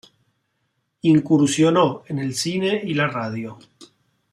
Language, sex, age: Spanish, male, 50-59